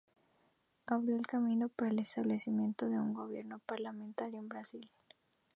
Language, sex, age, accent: Spanish, female, 19-29, México